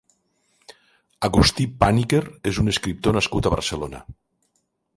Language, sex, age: Catalan, male, 60-69